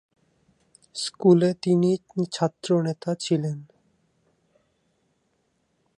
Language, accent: Bengali, প্রমিত বাংলা